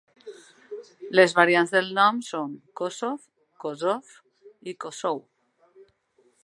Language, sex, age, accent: Catalan, female, 40-49, valencià